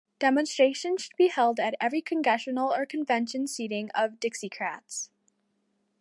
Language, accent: English, United States English